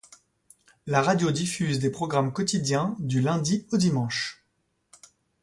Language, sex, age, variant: French, male, 40-49, Français de métropole